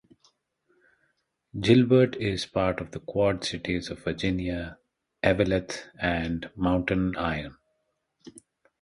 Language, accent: English, India and South Asia (India, Pakistan, Sri Lanka)